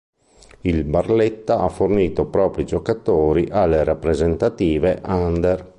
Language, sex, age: Italian, male, 50-59